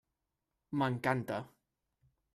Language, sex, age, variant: Catalan, male, 19-29, Central